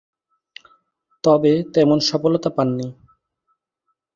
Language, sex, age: Bengali, male, 19-29